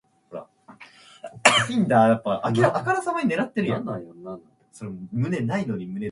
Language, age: English, 19-29